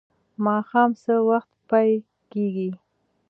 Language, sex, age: Pashto, female, 19-29